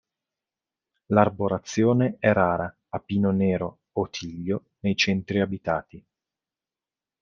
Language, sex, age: Italian, male, 30-39